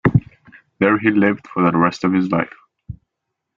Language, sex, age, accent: English, male, 19-29, England English